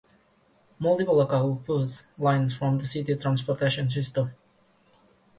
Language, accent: English, indonesia